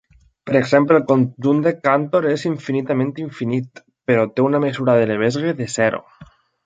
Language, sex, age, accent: Catalan, male, 19-29, valencià